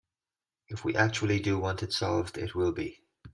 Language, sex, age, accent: English, male, 50-59, Irish English